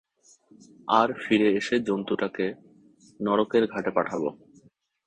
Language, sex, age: Bengali, male, 30-39